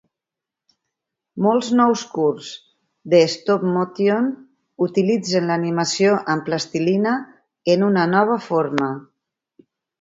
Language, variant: Catalan, Valencià meridional